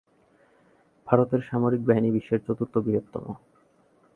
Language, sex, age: Bengali, male, 19-29